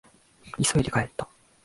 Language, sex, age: Japanese, male, 19-29